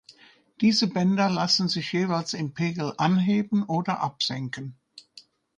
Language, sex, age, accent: German, female, 70-79, Deutschland Deutsch